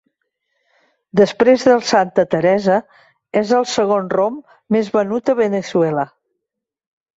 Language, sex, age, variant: Catalan, female, 60-69, Central